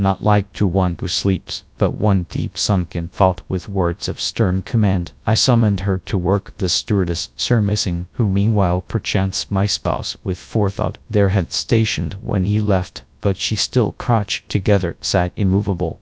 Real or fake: fake